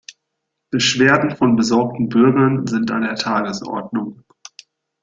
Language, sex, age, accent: German, male, 30-39, Deutschland Deutsch